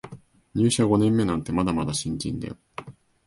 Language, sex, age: Japanese, male, 19-29